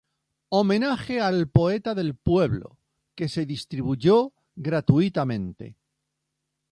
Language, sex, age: Spanish, female, 70-79